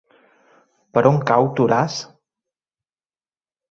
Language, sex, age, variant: Catalan, male, 40-49, Central